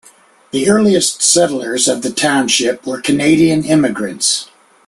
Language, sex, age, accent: English, male, 50-59, United States English